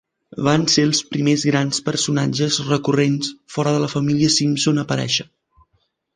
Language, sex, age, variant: Catalan, male, 19-29, Central